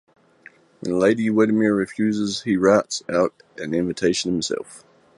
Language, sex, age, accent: English, male, 30-39, United States English